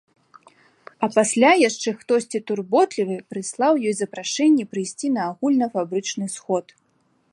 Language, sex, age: Belarusian, female, 19-29